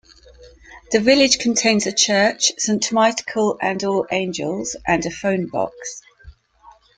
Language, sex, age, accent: English, female, 50-59, England English